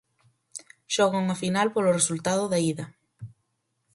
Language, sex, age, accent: Galician, female, 19-29, Normativo (estándar)